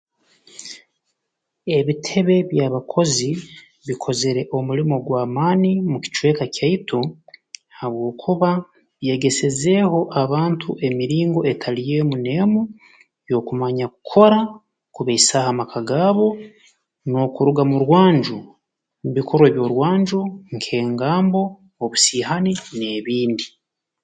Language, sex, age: Tooro, male, 19-29